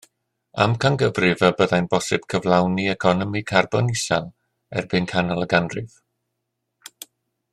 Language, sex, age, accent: Welsh, male, 60-69, Y Deyrnas Unedig Cymraeg